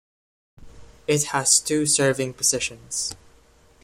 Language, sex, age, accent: English, male, 19-29, Filipino